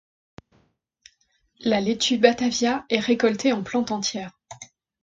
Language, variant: French, Français de métropole